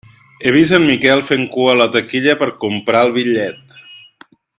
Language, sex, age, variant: Catalan, male, 30-39, Central